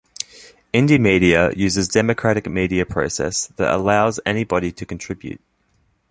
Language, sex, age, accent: English, male, 19-29, Australian English